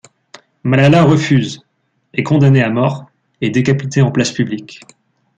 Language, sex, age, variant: French, male, 19-29, Français de métropole